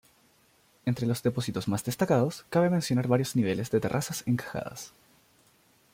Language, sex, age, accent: Spanish, male, 19-29, Chileno: Chile, Cuyo